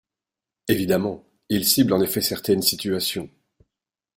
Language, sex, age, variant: French, male, 40-49, Français de métropole